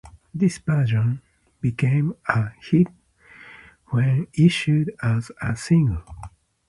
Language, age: English, 50-59